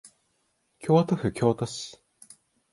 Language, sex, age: Japanese, male, 19-29